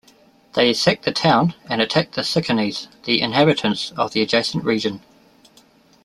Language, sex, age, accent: English, male, 30-39, New Zealand English